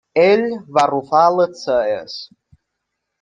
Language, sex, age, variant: Catalan, male, 19-29, Balear